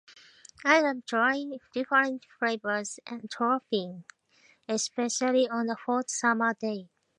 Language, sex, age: English, female, 50-59